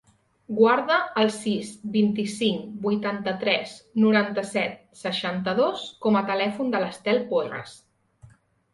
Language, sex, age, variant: Catalan, female, 19-29, Central